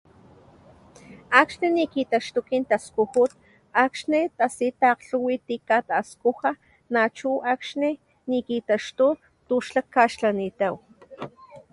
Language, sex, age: Papantla Totonac, female, 40-49